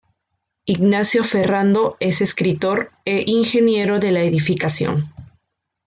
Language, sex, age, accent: Spanish, female, 19-29, Andino-Pacífico: Colombia, Perú, Ecuador, oeste de Bolivia y Venezuela andina